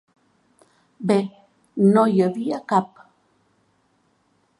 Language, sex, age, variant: Catalan, female, 50-59, Balear